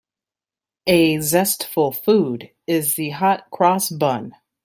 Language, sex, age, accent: English, female, 30-39, United States English